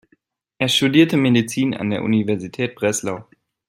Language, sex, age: German, male, 19-29